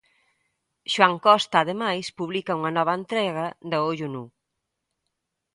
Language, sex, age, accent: Galician, female, 40-49, Atlántico (seseo e gheada)